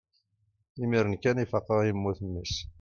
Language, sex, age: Kabyle, male, 50-59